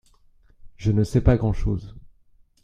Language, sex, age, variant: French, male, 30-39, Français de métropole